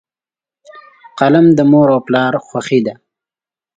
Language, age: Pashto, 19-29